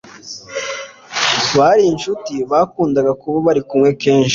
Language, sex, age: Kinyarwanda, male, 19-29